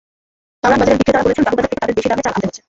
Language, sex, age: Bengali, female, 19-29